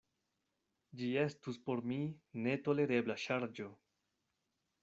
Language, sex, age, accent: Esperanto, male, 19-29, Internacia